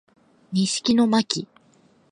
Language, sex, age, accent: Japanese, female, 19-29, 標準語